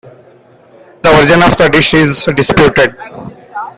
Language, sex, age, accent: English, male, 19-29, India and South Asia (India, Pakistan, Sri Lanka)